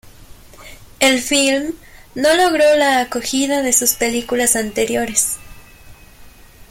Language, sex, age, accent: Spanish, female, 19-29, México